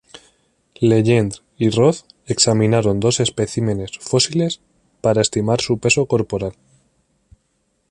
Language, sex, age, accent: Spanish, male, 30-39, España: Norte peninsular (Asturias, Castilla y León, Cantabria, País Vasco, Navarra, Aragón, La Rioja, Guadalajara, Cuenca)